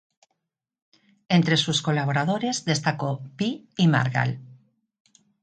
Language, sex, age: Spanish, female, 40-49